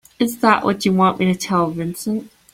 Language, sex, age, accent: English, female, 19-29, Canadian English